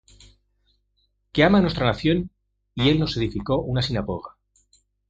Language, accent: Spanish, España: Centro-Sur peninsular (Madrid, Toledo, Castilla-La Mancha)